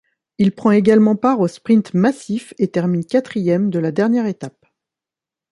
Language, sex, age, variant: French, female, 30-39, Français de métropole